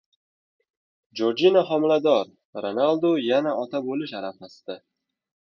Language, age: Uzbek, 19-29